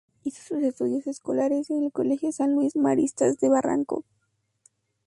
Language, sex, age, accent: Spanish, female, under 19, México